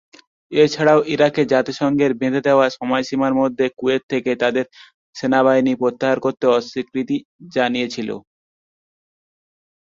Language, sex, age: Bengali, male, 19-29